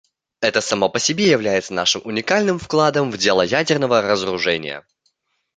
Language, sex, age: Russian, male, 19-29